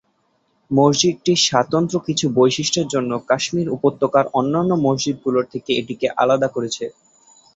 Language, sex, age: Bengali, male, 19-29